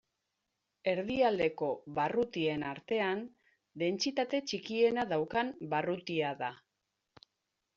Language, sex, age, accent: Basque, female, 40-49, Mendebalekoa (Araba, Bizkaia, Gipuzkoako mendebaleko herri batzuk)